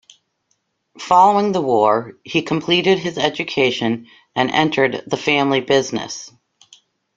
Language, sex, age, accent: English, female, 50-59, United States English